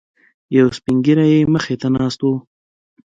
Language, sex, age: Pashto, male, 19-29